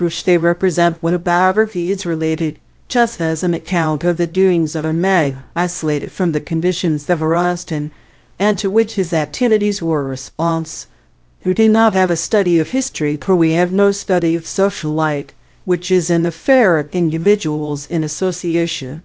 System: TTS, VITS